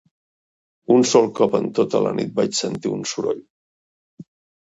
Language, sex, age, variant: Catalan, male, 50-59, Central